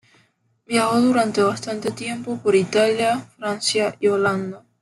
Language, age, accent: Spanish, 19-29, Caribe: Cuba, Venezuela, Puerto Rico, República Dominicana, Panamá, Colombia caribeña, México caribeño, Costa del golfo de México